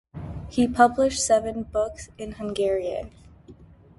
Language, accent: English, Canadian English